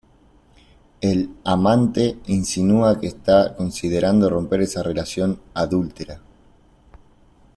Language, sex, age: Spanish, male, 19-29